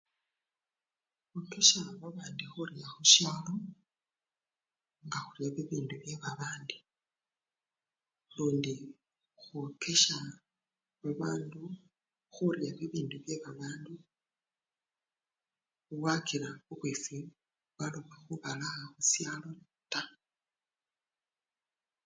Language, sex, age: Luyia, female, 50-59